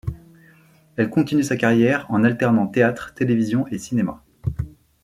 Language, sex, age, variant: French, male, 30-39, Français de métropole